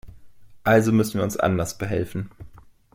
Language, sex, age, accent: German, male, 30-39, Deutschland Deutsch